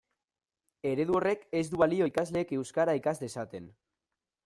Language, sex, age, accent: Basque, male, 19-29, Mendebalekoa (Araba, Bizkaia, Gipuzkoako mendebaleko herri batzuk)